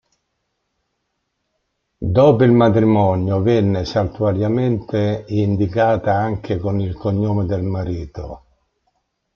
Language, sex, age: Italian, male, 19-29